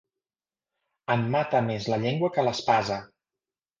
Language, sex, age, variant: Catalan, male, 40-49, Central